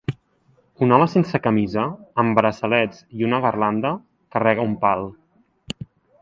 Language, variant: Catalan, Central